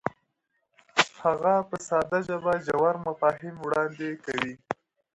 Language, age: Pashto, 19-29